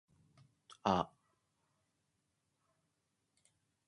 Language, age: Japanese, 19-29